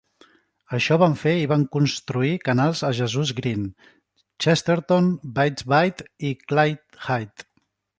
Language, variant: Catalan, Central